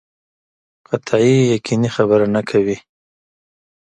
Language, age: Pashto, 19-29